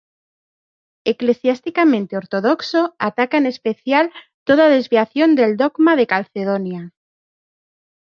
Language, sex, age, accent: Spanish, female, 40-49, España: Centro-Sur peninsular (Madrid, Toledo, Castilla-La Mancha)